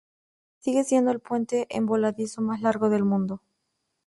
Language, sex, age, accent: Spanish, female, 19-29, México